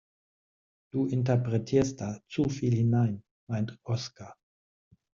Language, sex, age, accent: German, male, 40-49, Deutschland Deutsch